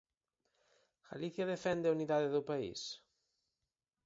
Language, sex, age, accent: Galician, male, 40-49, Atlántico (seseo e gheada)